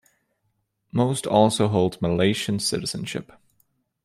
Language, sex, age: English, male, under 19